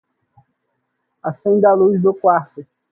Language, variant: Portuguese, Portuguese (Brasil)